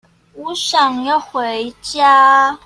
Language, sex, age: Chinese, female, 19-29